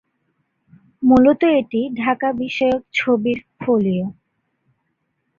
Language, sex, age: Bengali, female, 19-29